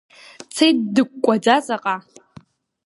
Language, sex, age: Abkhazian, female, 19-29